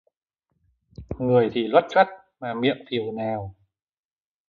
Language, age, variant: Vietnamese, 19-29, Hà Nội